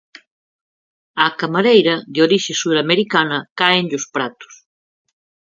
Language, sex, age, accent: Galician, female, 40-49, Oriental (común en zona oriental)